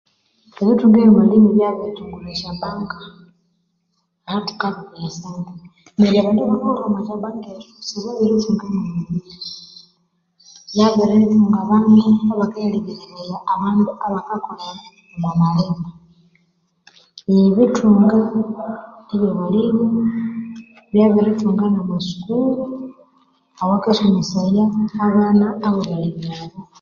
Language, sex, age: Konzo, female, 30-39